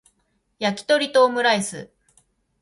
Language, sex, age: Japanese, female, 40-49